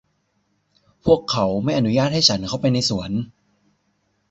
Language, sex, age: Thai, male, 19-29